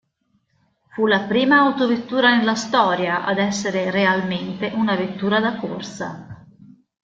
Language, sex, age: Italian, female, 50-59